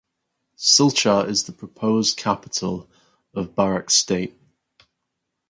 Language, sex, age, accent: English, male, 19-29, England English